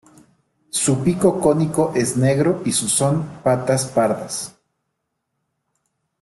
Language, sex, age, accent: Spanish, male, 30-39, México